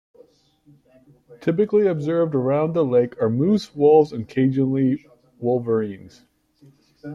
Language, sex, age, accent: English, male, 19-29, Canadian English